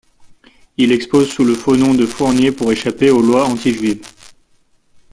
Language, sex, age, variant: French, male, 19-29, Français de métropole